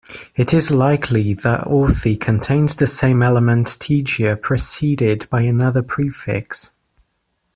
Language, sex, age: English, male, 19-29